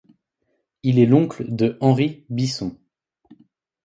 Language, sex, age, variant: French, male, 19-29, Français de métropole